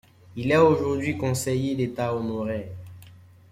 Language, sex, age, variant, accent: French, male, 19-29, Français d'Afrique subsaharienne et des îles africaines, Français de Côte d’Ivoire